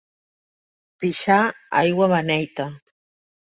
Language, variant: Catalan, Central